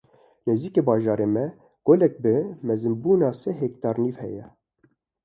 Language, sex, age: Kurdish, male, 19-29